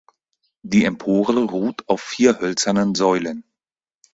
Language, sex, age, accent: German, male, 30-39, Deutschland Deutsch